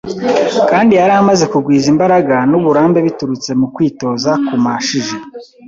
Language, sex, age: Kinyarwanda, male, 19-29